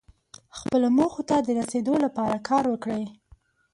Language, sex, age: Pashto, female, 19-29